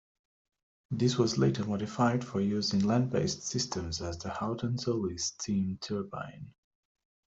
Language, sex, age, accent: English, male, 30-39, United States English